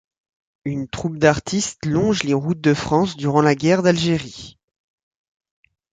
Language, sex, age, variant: French, male, 19-29, Français de métropole